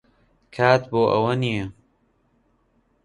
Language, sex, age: Central Kurdish, male, 19-29